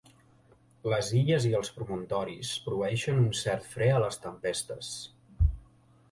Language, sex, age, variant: Catalan, male, 19-29, Central